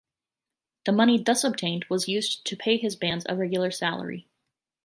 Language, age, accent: English, 30-39, United States English